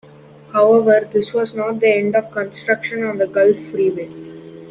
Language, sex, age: English, male, under 19